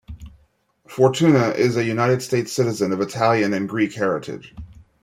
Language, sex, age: English, male, 40-49